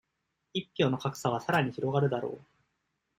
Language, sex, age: Japanese, male, 19-29